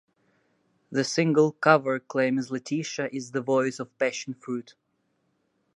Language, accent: English, United States English